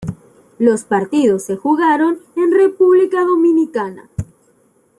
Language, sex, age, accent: Spanish, female, 19-29, México